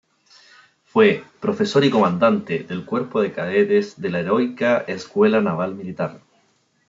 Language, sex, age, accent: Spanish, male, 30-39, Chileno: Chile, Cuyo